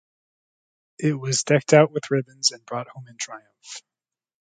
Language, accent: English, United States English